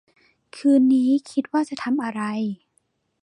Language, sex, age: Thai, female, 19-29